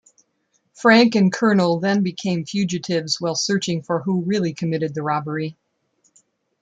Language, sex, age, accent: English, female, 50-59, United States English